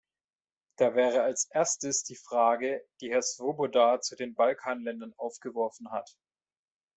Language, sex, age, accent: German, male, 30-39, Deutschland Deutsch